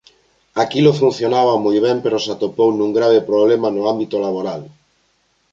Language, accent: Galician, Normativo (estándar)